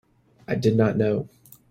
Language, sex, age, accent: English, male, 19-29, United States English